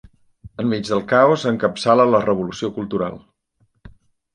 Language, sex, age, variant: Catalan, male, 40-49, Central